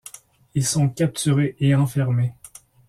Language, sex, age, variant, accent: French, male, 40-49, Français d'Amérique du Nord, Français du Canada